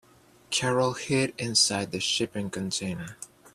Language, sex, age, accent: English, male, 19-29, United States English